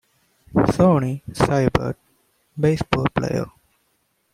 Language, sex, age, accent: English, male, 19-29, United States English